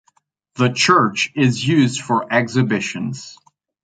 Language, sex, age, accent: English, male, 30-39, United States English; England English